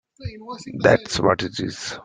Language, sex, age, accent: English, male, 30-39, England English